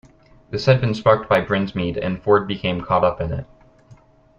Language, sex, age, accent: English, male, under 19, United States English